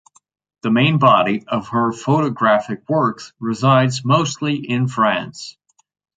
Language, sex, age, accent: English, male, 30-39, United States English; England English